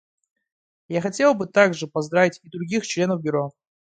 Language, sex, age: Russian, male, 19-29